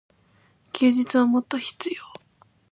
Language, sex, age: Japanese, female, 19-29